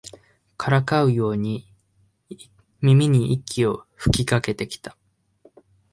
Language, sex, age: Japanese, male, 19-29